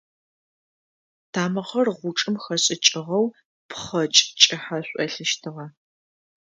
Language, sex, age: Adyghe, female, 30-39